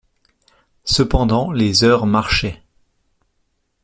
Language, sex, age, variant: French, male, 30-39, Français de métropole